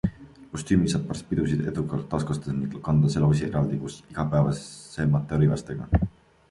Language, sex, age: Estonian, male, 19-29